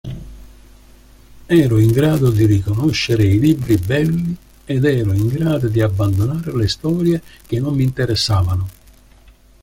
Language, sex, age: Italian, male, 19-29